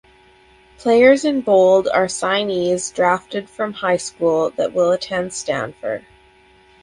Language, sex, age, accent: English, female, 30-39, Canadian English